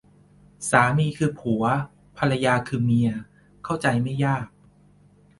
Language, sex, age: Thai, male, 30-39